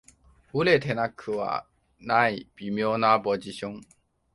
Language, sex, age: Japanese, male, 19-29